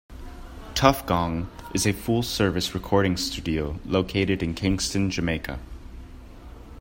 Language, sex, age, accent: English, male, 19-29, United States English